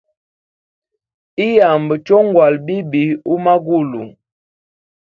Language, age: Hemba, 19-29